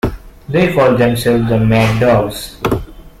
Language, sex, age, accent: English, male, 19-29, India and South Asia (India, Pakistan, Sri Lanka)